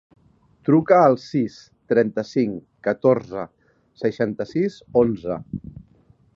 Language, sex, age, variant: Catalan, male, 40-49, Central